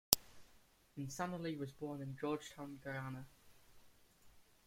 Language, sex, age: English, male, under 19